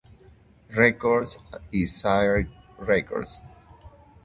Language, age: Spanish, 50-59